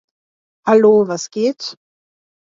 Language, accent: German, Österreichisches Deutsch